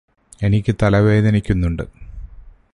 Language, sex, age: Malayalam, male, 40-49